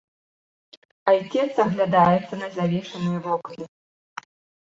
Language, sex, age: Belarusian, female, 19-29